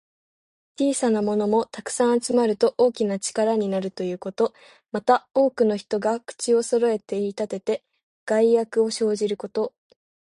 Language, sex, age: Japanese, female, 19-29